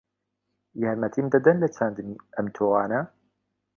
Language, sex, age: Central Kurdish, male, 19-29